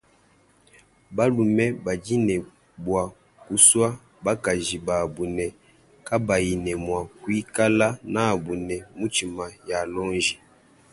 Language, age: Luba-Lulua, 19-29